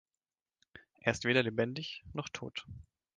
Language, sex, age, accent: German, male, 19-29, Deutschland Deutsch